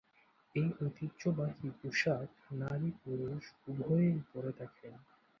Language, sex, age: Bengali, male, 19-29